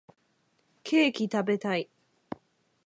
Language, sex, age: Japanese, female, 19-29